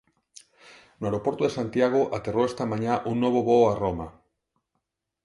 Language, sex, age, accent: Galician, male, 40-49, Normativo (estándar); Neofalante